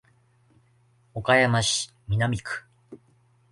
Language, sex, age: Japanese, male, 50-59